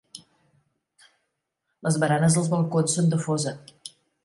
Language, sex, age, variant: Catalan, female, 50-59, Central